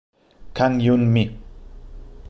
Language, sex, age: Italian, male, 30-39